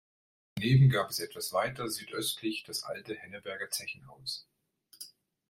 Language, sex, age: German, male, 50-59